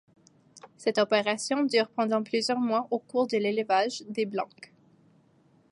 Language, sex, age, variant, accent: French, female, 19-29, Français d'Amérique du Nord, Français du Canada